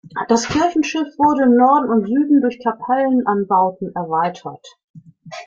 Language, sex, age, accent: German, female, 60-69, Deutschland Deutsch